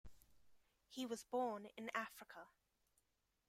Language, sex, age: English, female, 19-29